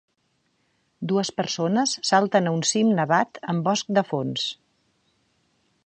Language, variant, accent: Catalan, Central, central